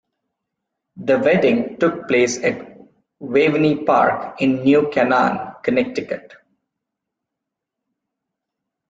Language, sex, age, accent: English, male, 19-29, India and South Asia (India, Pakistan, Sri Lanka)